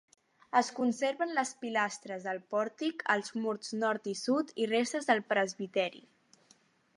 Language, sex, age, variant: Catalan, female, under 19, Central